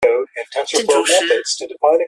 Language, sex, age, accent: Chinese, male, 19-29, 出生地：臺北市